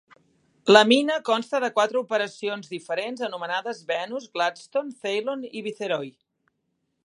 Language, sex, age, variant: Catalan, female, 50-59, Central